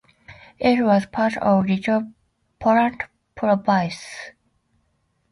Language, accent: English, United States English